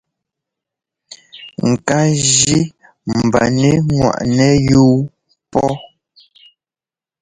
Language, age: Ngomba, 19-29